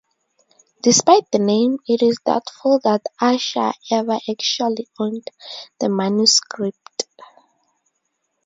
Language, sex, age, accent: English, female, 19-29, Southern African (South Africa, Zimbabwe, Namibia)